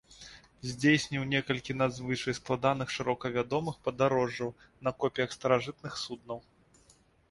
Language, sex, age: Belarusian, male, 30-39